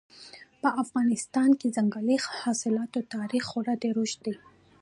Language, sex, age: Pashto, female, 19-29